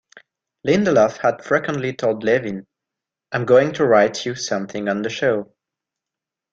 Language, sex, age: English, male, 19-29